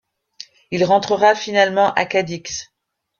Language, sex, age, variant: French, female, 50-59, Français de métropole